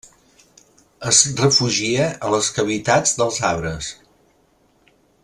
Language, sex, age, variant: Catalan, male, 60-69, Central